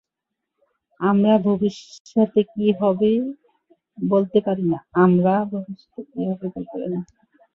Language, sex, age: Bengali, female, 40-49